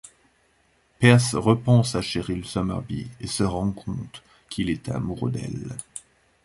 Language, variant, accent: French, Français d'Europe, Français d’Allemagne